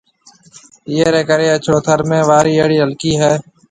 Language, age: Marwari (Pakistan), 40-49